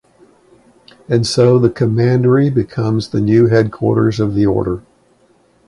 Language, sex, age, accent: English, male, 60-69, United States English